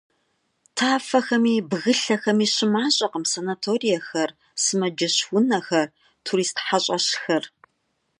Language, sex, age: Kabardian, female, 40-49